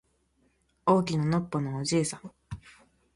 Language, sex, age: Japanese, female, 19-29